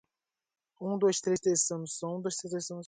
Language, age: Portuguese, 19-29